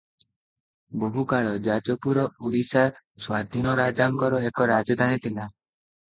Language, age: Odia, 19-29